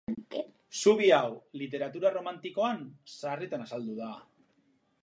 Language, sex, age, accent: Basque, male, 30-39, Mendebalekoa (Araba, Bizkaia, Gipuzkoako mendebaleko herri batzuk)